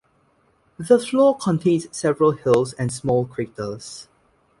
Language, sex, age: English, male, under 19